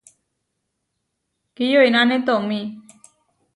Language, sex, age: Huarijio, female, 19-29